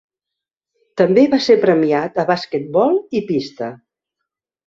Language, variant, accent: Catalan, Central, central